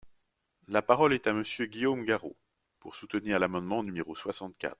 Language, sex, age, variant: French, male, 30-39, Français de métropole